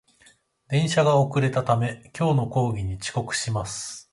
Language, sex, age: Japanese, male, 30-39